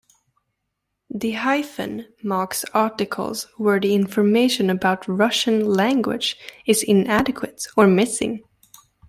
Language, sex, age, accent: English, female, 19-29, England English